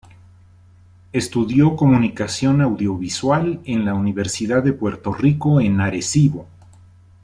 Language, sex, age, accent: Spanish, male, 50-59, México